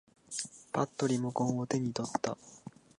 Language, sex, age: Japanese, male, 19-29